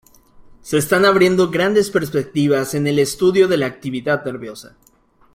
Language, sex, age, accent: Spanish, male, 30-39, México